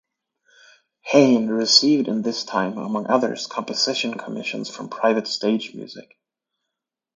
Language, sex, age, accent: English, male, 30-39, United States English